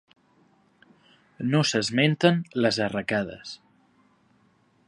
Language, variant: Catalan, Central